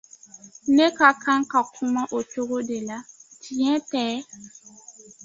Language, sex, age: Dyula, female, 19-29